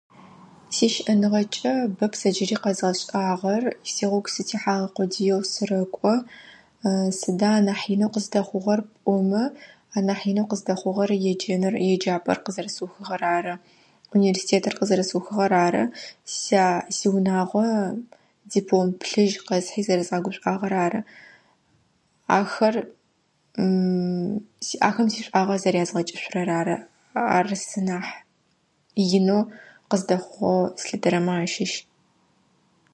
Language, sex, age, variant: Adyghe, female, 19-29, Адыгабзэ (Кирил, пстэумэ зэдыряе)